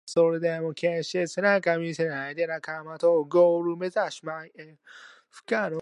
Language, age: English, 19-29